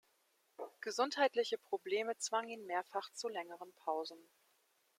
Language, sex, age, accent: German, female, 30-39, Deutschland Deutsch